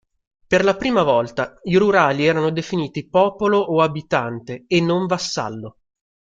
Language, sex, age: Italian, male, 30-39